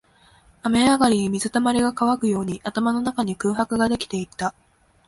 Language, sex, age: Japanese, female, 19-29